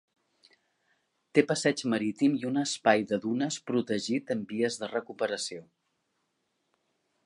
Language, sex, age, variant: Catalan, female, 50-59, Central